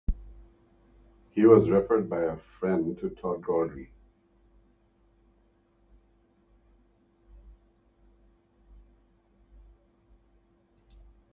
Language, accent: English, United States English